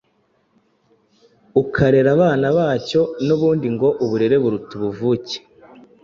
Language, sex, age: Kinyarwanda, male, 19-29